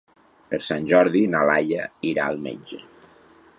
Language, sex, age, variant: Catalan, male, 40-49, Nord-Occidental